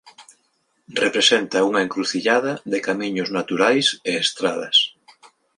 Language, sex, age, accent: Galician, male, 50-59, Normativo (estándar)